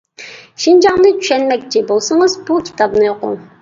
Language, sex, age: Uyghur, female, 19-29